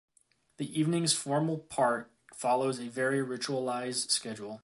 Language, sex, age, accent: English, male, 30-39, United States English